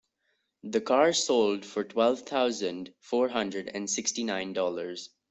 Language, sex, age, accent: English, male, under 19, India and South Asia (India, Pakistan, Sri Lanka)